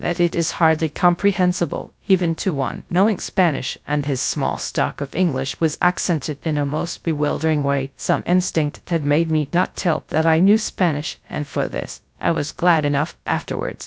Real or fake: fake